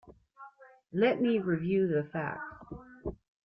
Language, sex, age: English, female, 50-59